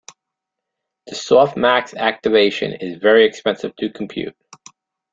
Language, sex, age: English, male, 50-59